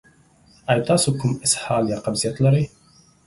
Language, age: Pashto, 30-39